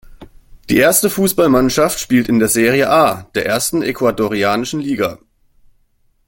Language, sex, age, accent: German, male, 19-29, Deutschland Deutsch